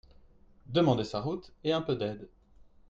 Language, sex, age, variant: French, male, 30-39, Français de métropole